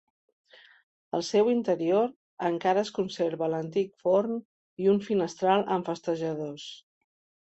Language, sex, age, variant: Catalan, female, 50-59, Central